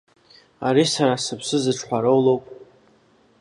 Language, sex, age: Abkhazian, female, 30-39